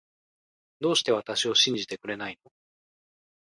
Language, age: Japanese, 30-39